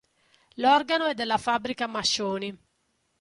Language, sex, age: Italian, female, 50-59